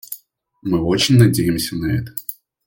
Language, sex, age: Russian, male, under 19